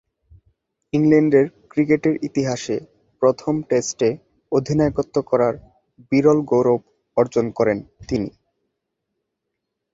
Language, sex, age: Bengali, male, 19-29